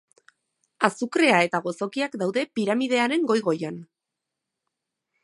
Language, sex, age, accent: Basque, female, 19-29, Erdialdekoa edo Nafarra (Gipuzkoa, Nafarroa)